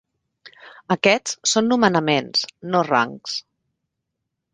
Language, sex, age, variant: Catalan, female, 40-49, Central